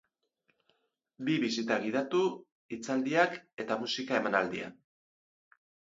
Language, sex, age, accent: Basque, male, 50-59, Erdialdekoa edo Nafarra (Gipuzkoa, Nafarroa)